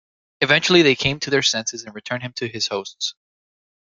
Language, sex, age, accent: English, male, 19-29, United States English